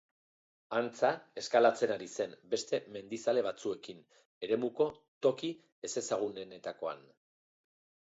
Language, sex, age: Basque, male, 40-49